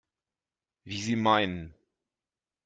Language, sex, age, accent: German, male, 40-49, Deutschland Deutsch